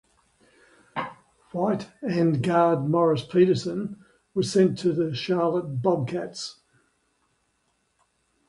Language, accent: English, Australian English